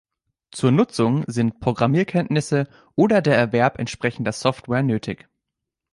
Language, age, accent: German, 19-29, Deutschland Deutsch